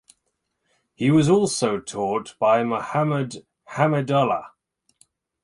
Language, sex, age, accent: English, male, 30-39, England English